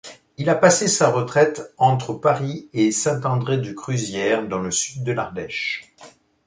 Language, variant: French, Français de métropole